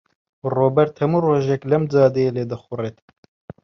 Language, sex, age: Central Kurdish, male, 19-29